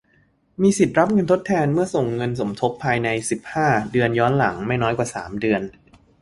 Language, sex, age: Thai, male, 30-39